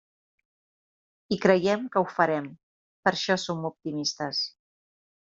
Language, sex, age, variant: Catalan, female, 40-49, Central